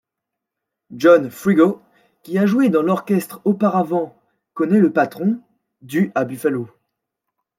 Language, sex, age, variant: French, male, 19-29, Français de métropole